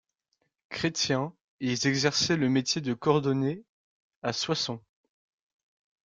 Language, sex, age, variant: French, male, 19-29, Français de métropole